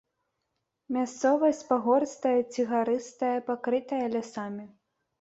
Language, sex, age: Belarusian, female, 19-29